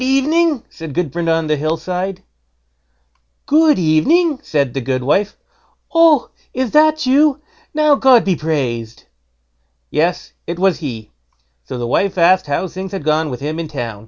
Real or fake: real